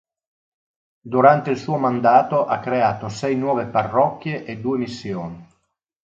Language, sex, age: Italian, male, 60-69